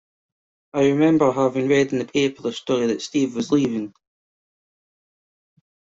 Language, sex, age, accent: English, male, 19-29, Scottish English